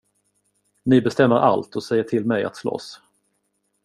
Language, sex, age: Swedish, male, 30-39